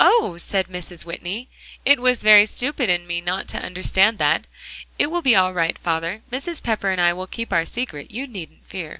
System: none